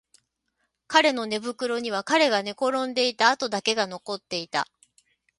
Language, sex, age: Japanese, female, 60-69